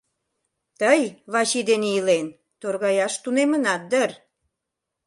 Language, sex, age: Mari, female, 40-49